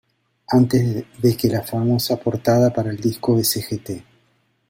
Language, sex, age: Spanish, male, 50-59